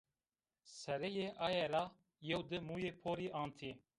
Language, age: Zaza, 30-39